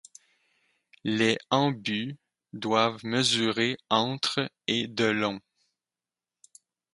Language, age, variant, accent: French, 19-29, Français d'Amérique du Nord, Français du Canada